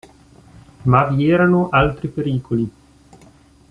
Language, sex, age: Italian, male, 19-29